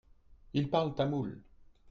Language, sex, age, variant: French, male, 30-39, Français de métropole